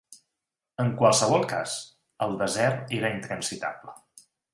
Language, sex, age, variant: Catalan, male, 40-49, Central